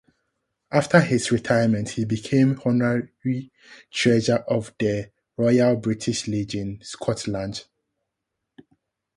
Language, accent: English, Southern African (South Africa, Zimbabwe, Namibia)